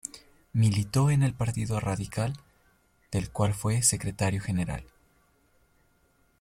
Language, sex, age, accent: Spanish, male, 19-29, Andino-Pacífico: Colombia, Perú, Ecuador, oeste de Bolivia y Venezuela andina